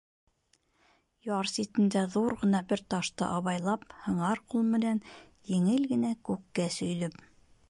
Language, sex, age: Bashkir, female, 50-59